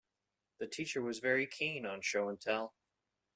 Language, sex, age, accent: English, male, 19-29, United States English